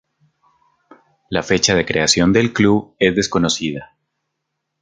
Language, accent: Spanish, Andino-Pacífico: Colombia, Perú, Ecuador, oeste de Bolivia y Venezuela andina